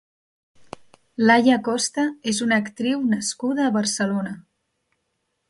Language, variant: Catalan, Central